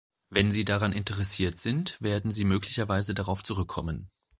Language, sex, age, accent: German, male, 40-49, Deutschland Deutsch